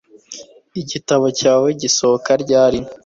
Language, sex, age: Kinyarwanda, male, under 19